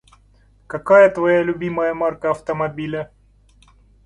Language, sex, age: Russian, male, 40-49